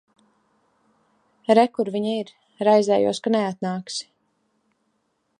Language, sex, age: Latvian, female, 19-29